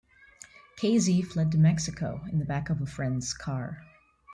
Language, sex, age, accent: English, female, 30-39, United States English